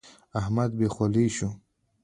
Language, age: Pashto, under 19